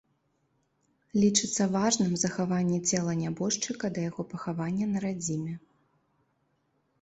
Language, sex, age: Belarusian, female, 30-39